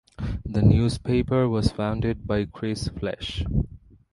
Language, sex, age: English, male, 19-29